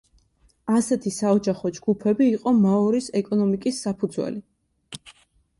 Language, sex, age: Georgian, female, 19-29